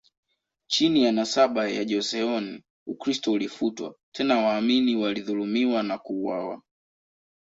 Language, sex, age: Swahili, male, 19-29